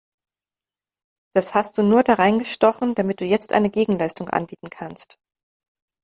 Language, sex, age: German, female, 30-39